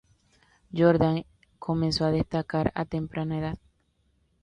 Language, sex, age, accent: Spanish, female, under 19, Caribe: Cuba, Venezuela, Puerto Rico, República Dominicana, Panamá, Colombia caribeña, México caribeño, Costa del golfo de México